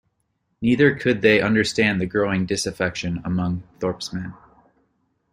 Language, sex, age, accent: English, male, 30-39, United States English